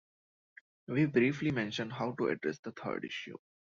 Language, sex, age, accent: English, male, 30-39, India and South Asia (India, Pakistan, Sri Lanka)